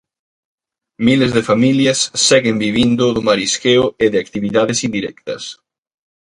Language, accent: Galician, Central (gheada)